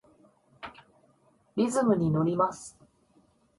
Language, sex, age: Japanese, female, 19-29